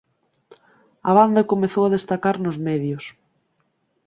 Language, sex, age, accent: Galician, female, 19-29, Central (gheada)